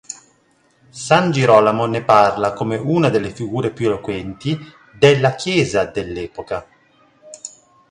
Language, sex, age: Italian, male, 50-59